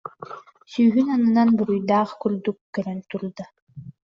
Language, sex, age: Yakut, female, under 19